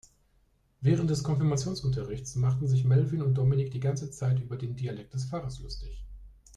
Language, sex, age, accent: German, male, 30-39, Deutschland Deutsch